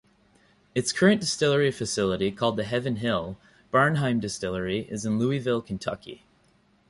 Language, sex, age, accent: English, male, 30-39, United States English